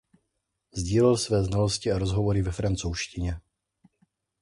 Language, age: Czech, 30-39